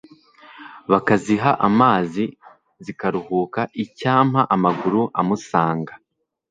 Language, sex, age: Kinyarwanda, male, 19-29